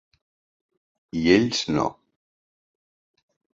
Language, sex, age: Catalan, male, 50-59